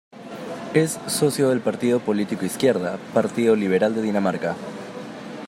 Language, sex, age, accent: Spanish, male, 19-29, Andino-Pacífico: Colombia, Perú, Ecuador, oeste de Bolivia y Venezuela andina